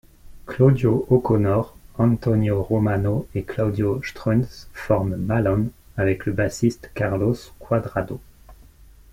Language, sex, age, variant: French, male, 30-39, Français de métropole